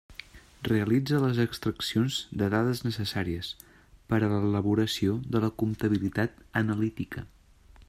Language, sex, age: Catalan, male, 30-39